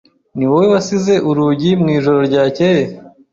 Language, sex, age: Kinyarwanda, male, 30-39